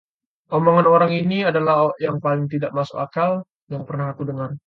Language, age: Indonesian, 19-29